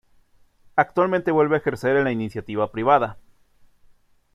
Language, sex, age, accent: Spanish, male, 30-39, México